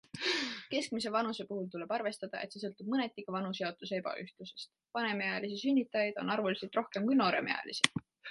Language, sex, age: Estonian, female, 19-29